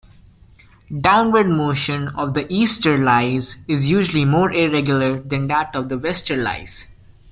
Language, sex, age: English, male, under 19